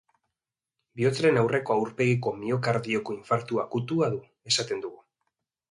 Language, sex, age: Basque, male, 19-29